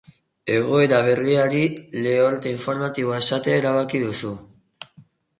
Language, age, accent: Basque, under 19, Erdialdekoa edo Nafarra (Gipuzkoa, Nafarroa)